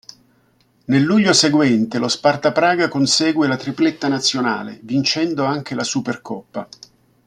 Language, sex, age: Italian, male, 60-69